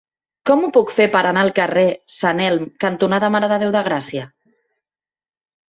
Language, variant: Catalan, Central